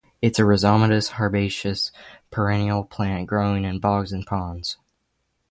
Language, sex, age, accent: English, male, under 19, United States English